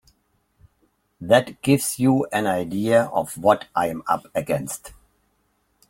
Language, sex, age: English, male, 60-69